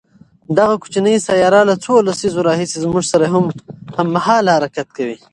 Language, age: Pashto, 19-29